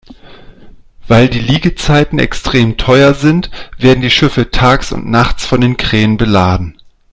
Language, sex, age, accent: German, male, 40-49, Deutschland Deutsch